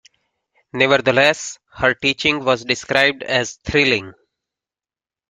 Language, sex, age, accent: English, male, 40-49, United States English